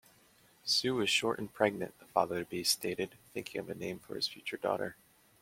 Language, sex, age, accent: English, male, 19-29, United States English